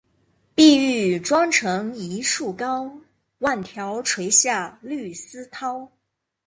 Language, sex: Chinese, female